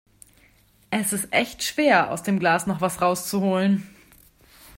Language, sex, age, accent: German, female, 19-29, Deutschland Deutsch